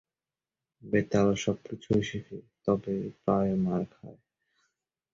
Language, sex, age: Bengali, male, 19-29